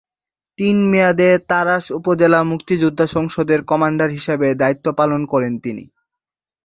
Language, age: Bengali, 19-29